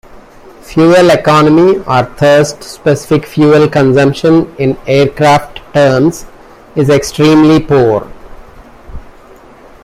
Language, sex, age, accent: English, male, 40-49, India and South Asia (India, Pakistan, Sri Lanka)